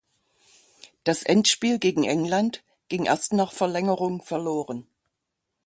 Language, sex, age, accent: German, female, 60-69, Deutschland Deutsch